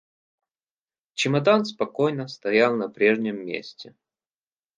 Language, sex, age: Russian, male, 19-29